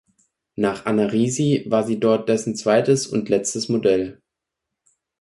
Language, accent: German, Deutschland Deutsch